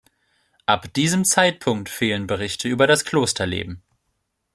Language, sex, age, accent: German, male, 19-29, Deutschland Deutsch